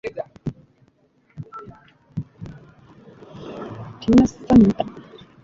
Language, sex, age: Ganda, female, 19-29